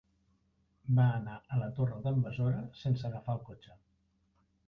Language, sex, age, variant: Catalan, male, 60-69, Central